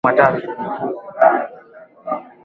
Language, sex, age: Swahili, male, 19-29